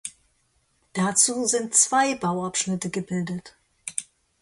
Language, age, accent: German, 50-59, Deutschland Deutsch